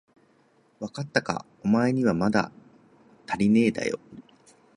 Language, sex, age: Japanese, male, 40-49